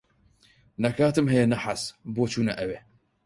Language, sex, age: Central Kurdish, male, 19-29